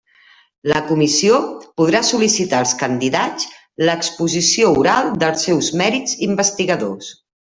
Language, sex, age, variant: Catalan, female, 50-59, Central